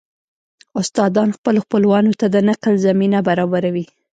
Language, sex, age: Pashto, female, 19-29